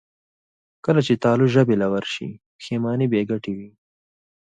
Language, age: Pashto, 19-29